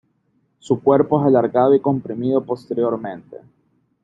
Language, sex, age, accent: Spanish, male, 19-29, América central